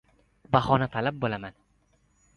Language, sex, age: Uzbek, male, under 19